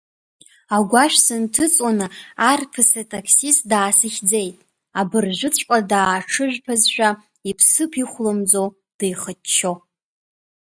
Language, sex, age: Abkhazian, female, 19-29